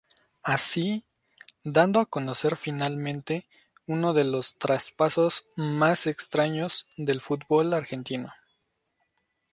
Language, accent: Spanish, México